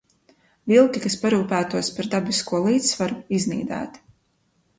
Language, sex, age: Latvian, female, 19-29